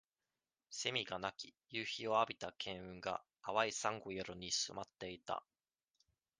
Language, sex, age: Japanese, male, 19-29